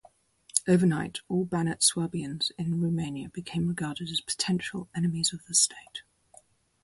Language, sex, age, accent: English, female, 50-59, England English